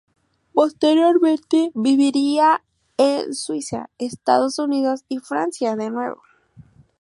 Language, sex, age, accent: Spanish, female, under 19, México